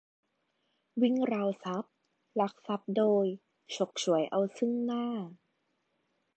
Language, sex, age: Thai, female, 19-29